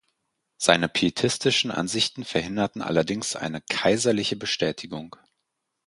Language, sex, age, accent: German, male, 19-29, Deutschland Deutsch